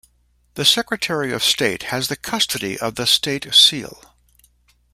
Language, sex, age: English, male, 60-69